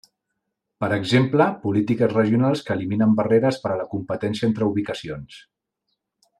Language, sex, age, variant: Catalan, male, 40-49, Central